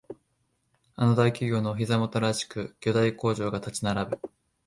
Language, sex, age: Japanese, male, 19-29